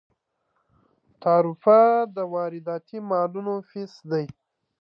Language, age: Pashto, 19-29